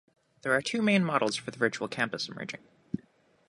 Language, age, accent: English, 19-29, Canadian English